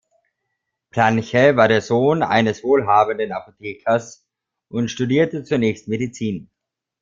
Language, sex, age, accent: German, male, 30-39, Österreichisches Deutsch